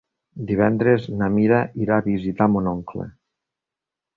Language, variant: Catalan, Nord-Occidental